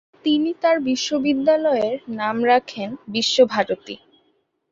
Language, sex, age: Bengali, female, under 19